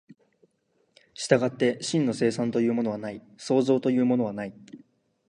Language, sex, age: Japanese, male, 19-29